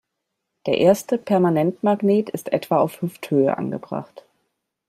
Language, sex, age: German, female, 40-49